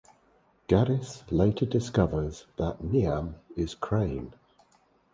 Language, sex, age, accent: English, male, 60-69, England English